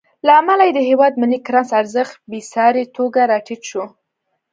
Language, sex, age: Pashto, female, 19-29